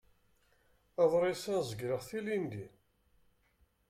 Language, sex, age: Kabyle, male, 50-59